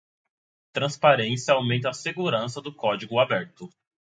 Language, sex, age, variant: Portuguese, male, 19-29, Portuguese (Brasil)